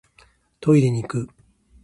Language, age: Japanese, 50-59